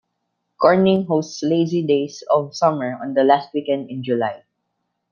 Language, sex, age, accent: English, male, under 19, Filipino